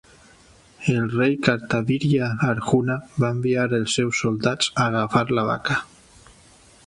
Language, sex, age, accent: Catalan, male, 40-49, valencià